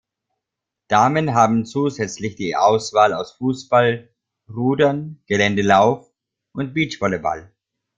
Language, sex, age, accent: German, male, 30-39, Österreichisches Deutsch